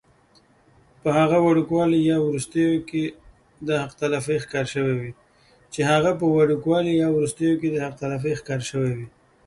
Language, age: Pashto, 19-29